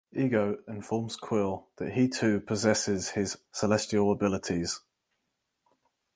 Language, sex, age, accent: English, male, 19-29, England English